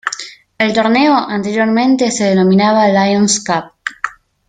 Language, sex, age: Spanish, female, 19-29